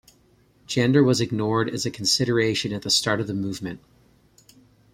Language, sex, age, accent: English, male, 40-49, United States English